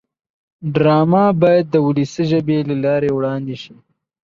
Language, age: Pashto, 19-29